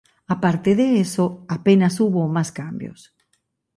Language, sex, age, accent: Spanish, female, 60-69, Caribe: Cuba, Venezuela, Puerto Rico, República Dominicana, Panamá, Colombia caribeña, México caribeño, Costa del golfo de México